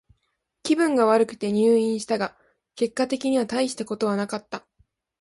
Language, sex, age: Japanese, female, 19-29